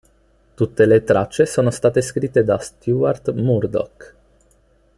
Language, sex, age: Italian, male, 19-29